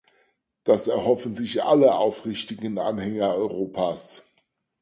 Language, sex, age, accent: German, male, 50-59, Deutschland Deutsch